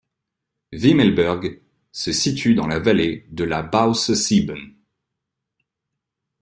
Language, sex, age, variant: French, male, 30-39, Français de métropole